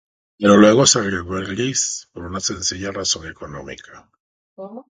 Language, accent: Spanish, Caribe: Cuba, Venezuela, Puerto Rico, República Dominicana, Panamá, Colombia caribeña, México caribeño, Costa del golfo de México